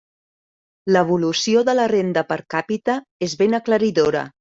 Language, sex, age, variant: Catalan, female, 40-49, Central